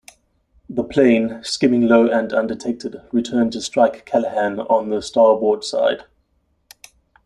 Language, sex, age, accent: English, male, 30-39, Southern African (South Africa, Zimbabwe, Namibia)